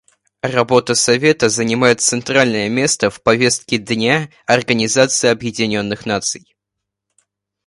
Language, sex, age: Russian, male, under 19